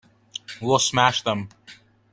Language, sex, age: English, male, under 19